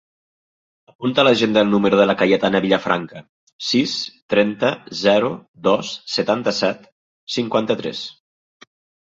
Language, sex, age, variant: Catalan, male, 50-59, Nord-Occidental